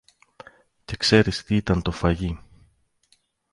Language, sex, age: Greek, male, 30-39